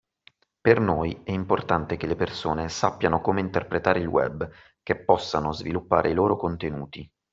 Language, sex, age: Italian, male, 30-39